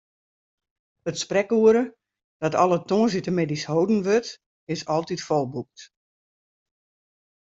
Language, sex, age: Western Frisian, female, 60-69